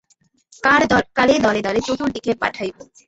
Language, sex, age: Bengali, female, 19-29